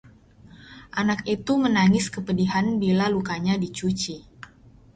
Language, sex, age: Indonesian, female, 19-29